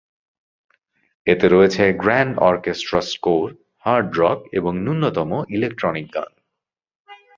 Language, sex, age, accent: Bengali, male, 30-39, চলিত